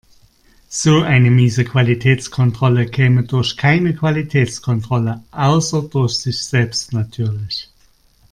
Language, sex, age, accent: German, male, 50-59, Deutschland Deutsch